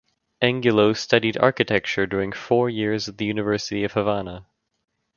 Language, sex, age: English, male, under 19